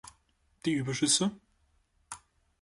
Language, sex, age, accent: German, male, 19-29, Österreichisches Deutsch